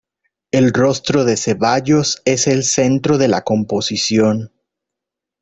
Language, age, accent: Spanish, 30-39, México